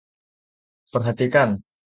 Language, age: Indonesian, 19-29